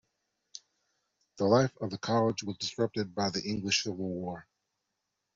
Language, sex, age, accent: English, male, 19-29, United States English